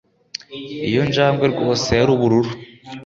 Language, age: Kinyarwanda, under 19